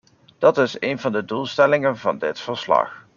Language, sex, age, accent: Dutch, male, 30-39, Nederlands Nederlands